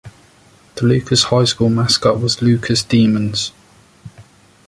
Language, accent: English, England English